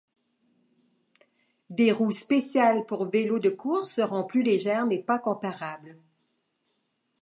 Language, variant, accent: French, Français d'Amérique du Nord, Français du Canada